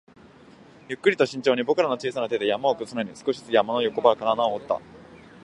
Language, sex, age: Japanese, male, 19-29